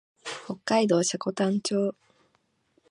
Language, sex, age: Japanese, female, 19-29